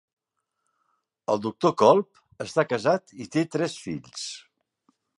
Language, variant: Catalan, Central